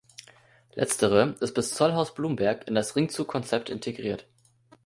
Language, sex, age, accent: German, male, 19-29, Deutschland Deutsch